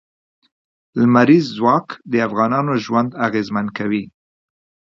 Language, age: Pashto, 50-59